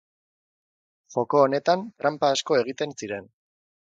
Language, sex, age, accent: Basque, male, 30-39, Erdialdekoa edo Nafarra (Gipuzkoa, Nafarroa)